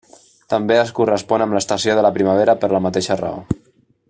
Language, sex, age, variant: Catalan, male, 30-39, Central